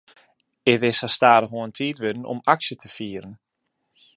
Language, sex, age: Western Frisian, male, 19-29